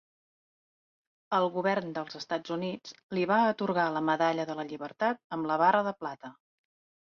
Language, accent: Catalan, gironí